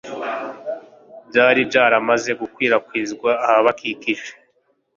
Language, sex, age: Kinyarwanda, male, 19-29